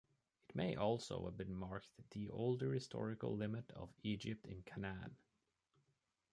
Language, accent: English, United States English